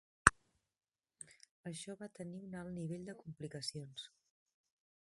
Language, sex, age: Catalan, female, 30-39